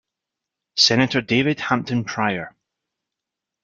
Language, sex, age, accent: English, male, 30-39, Scottish English